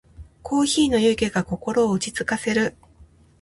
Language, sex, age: Japanese, female, 30-39